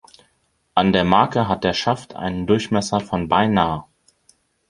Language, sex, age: German, male, 19-29